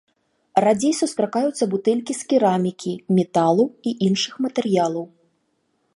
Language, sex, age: Belarusian, female, 30-39